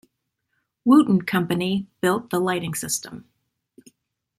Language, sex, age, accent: English, female, 30-39, United States English